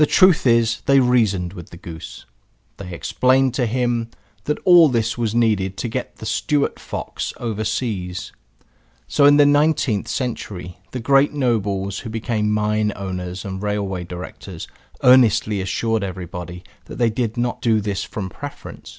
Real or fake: real